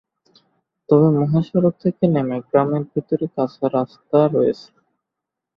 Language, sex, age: Bengali, male, 19-29